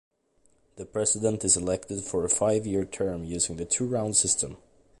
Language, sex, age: English, male, under 19